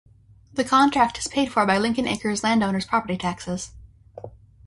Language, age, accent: English, under 19, United States English